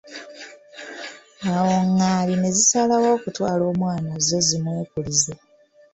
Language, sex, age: Ganda, female, 19-29